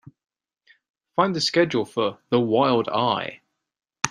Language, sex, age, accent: English, male, 40-49, England English